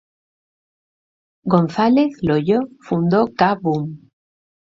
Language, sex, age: Spanish, female, 50-59